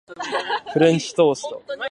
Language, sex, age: Japanese, male, 19-29